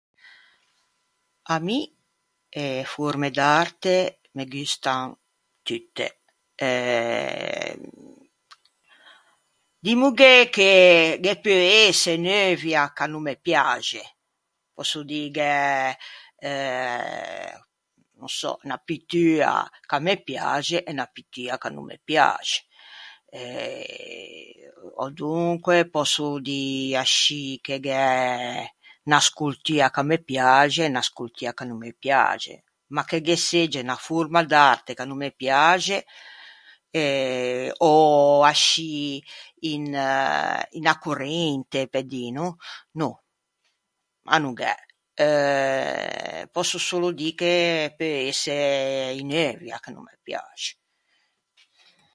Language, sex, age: Ligurian, female, 60-69